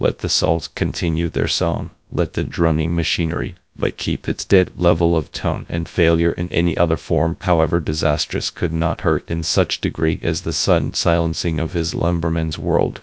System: TTS, GradTTS